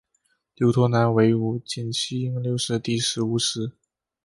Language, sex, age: Chinese, male, 19-29